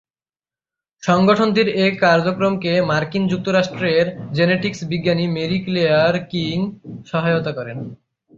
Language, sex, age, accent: Bengali, male, under 19, চলিত